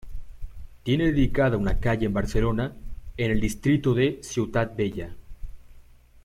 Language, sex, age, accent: Spanish, male, 19-29, México